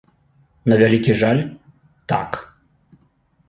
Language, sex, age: Belarusian, male, 30-39